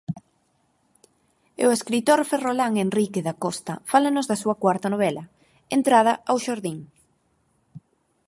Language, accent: Galician, Normativo (estándar)